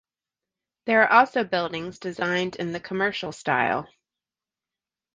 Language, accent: English, United States English